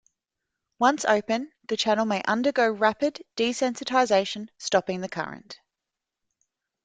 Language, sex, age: English, female, 40-49